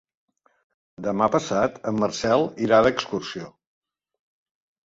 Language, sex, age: Catalan, male, 50-59